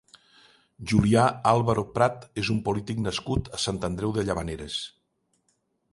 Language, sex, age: Catalan, male, 60-69